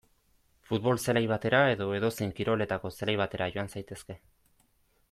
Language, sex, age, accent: Basque, male, 19-29, Erdialdekoa edo Nafarra (Gipuzkoa, Nafarroa)